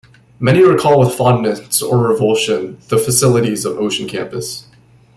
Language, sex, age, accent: English, male, 19-29, United States English